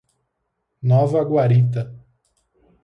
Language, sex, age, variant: Portuguese, male, 19-29, Portuguese (Brasil)